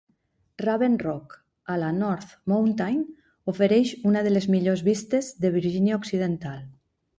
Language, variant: Catalan, Nord-Occidental